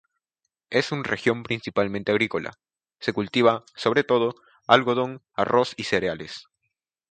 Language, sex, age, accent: Spanish, male, under 19, Andino-Pacífico: Colombia, Perú, Ecuador, oeste de Bolivia y Venezuela andina